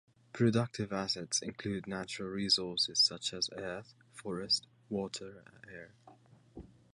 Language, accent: English, United States English